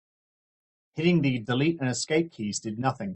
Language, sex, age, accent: English, male, 30-39, Australian English